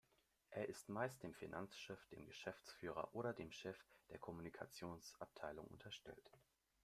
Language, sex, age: German, male, under 19